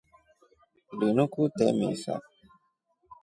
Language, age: Rombo, 19-29